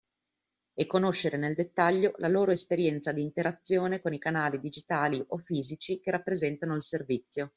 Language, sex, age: Italian, female, 30-39